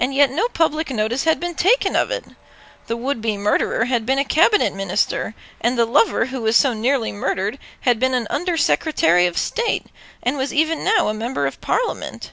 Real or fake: real